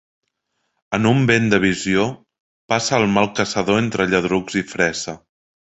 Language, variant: Catalan, Central